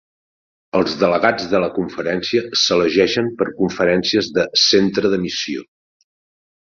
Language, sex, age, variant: Catalan, male, 50-59, Central